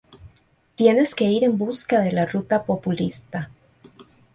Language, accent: Spanish, América central